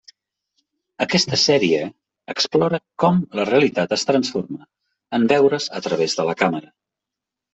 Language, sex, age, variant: Catalan, male, 50-59, Central